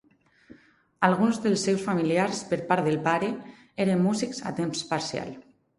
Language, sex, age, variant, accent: Catalan, female, 19-29, Alacantí, valencià